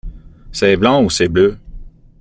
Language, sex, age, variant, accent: French, male, 30-39, Français d'Amérique du Nord, Français du Canada